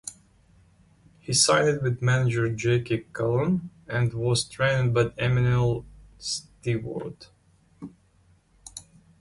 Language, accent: English, Ukrainian